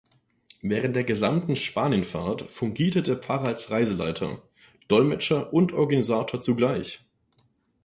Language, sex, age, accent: German, male, 19-29, Deutschland Deutsch